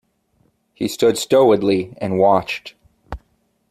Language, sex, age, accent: English, male, 30-39, United States English